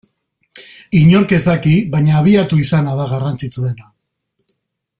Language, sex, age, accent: Basque, male, 40-49, Mendebalekoa (Araba, Bizkaia, Gipuzkoako mendebaleko herri batzuk)